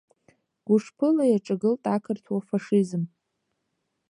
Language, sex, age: Abkhazian, female, under 19